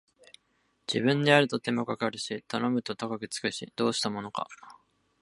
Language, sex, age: Japanese, male, under 19